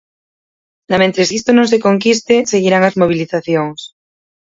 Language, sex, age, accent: Galician, female, 19-29, Oriental (común en zona oriental); Normativo (estándar)